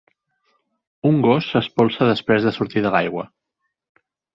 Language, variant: Catalan, Central